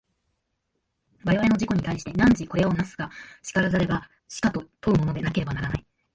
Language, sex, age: Japanese, female, 19-29